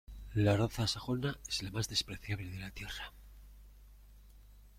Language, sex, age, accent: Spanish, male, 50-59, España: Norte peninsular (Asturias, Castilla y León, Cantabria, País Vasco, Navarra, Aragón, La Rioja, Guadalajara, Cuenca)